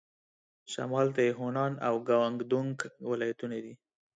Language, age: Pashto, 19-29